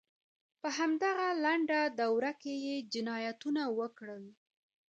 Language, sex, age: Pashto, female, 30-39